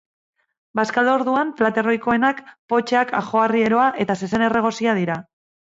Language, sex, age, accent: Basque, female, 30-39, Mendebalekoa (Araba, Bizkaia, Gipuzkoako mendebaleko herri batzuk)